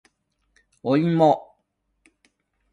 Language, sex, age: Japanese, male, 60-69